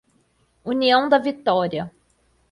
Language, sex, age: Portuguese, female, 30-39